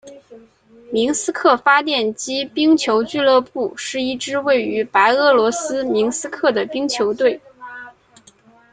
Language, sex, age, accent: Chinese, female, 19-29, 出生地：河南省